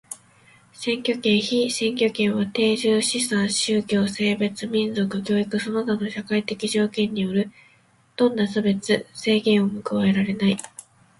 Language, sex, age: Japanese, female, 19-29